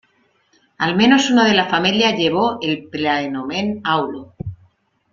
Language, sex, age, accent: Spanish, female, 30-39, España: Centro-Sur peninsular (Madrid, Toledo, Castilla-La Mancha)